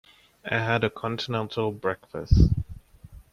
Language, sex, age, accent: English, male, 19-29, Southern African (South Africa, Zimbabwe, Namibia)